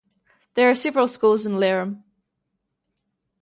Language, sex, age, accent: English, female, 19-29, New Zealand English